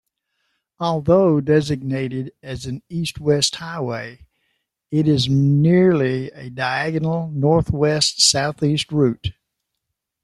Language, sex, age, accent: English, male, 90+, United States English